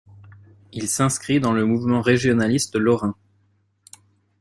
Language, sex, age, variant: French, male, 19-29, Français de métropole